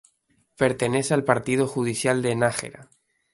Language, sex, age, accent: Spanish, male, 19-29, España: Islas Canarias